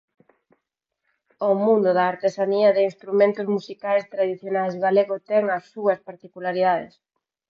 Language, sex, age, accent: Galician, female, 30-39, Neofalante